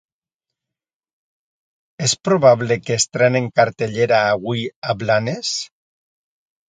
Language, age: Catalan, 60-69